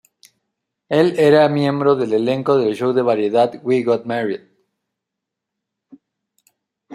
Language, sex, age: Spanish, male, 30-39